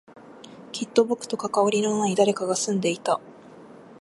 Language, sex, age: Japanese, female, 19-29